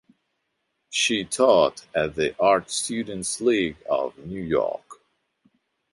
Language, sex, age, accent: English, male, 30-39, United States English